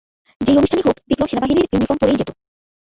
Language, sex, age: Bengali, female, 30-39